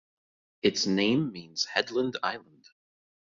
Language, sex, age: English, male, 19-29